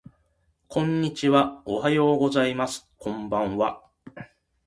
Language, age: Japanese, 50-59